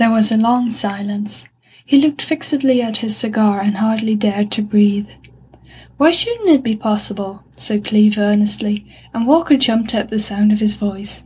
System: none